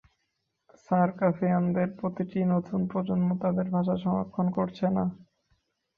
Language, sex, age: Bengali, male, 19-29